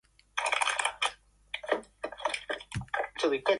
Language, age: Afrikaans, 19-29